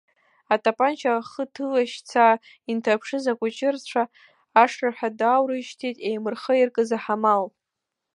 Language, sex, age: Abkhazian, female, under 19